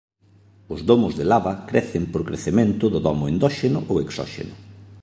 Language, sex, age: Galician, male, 30-39